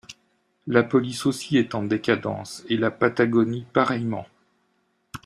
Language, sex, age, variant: French, male, 50-59, Français de métropole